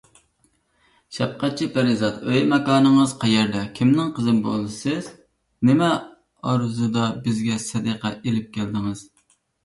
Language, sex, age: Uyghur, female, 19-29